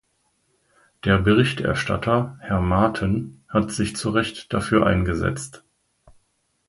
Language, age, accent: German, 50-59, Deutschland Deutsch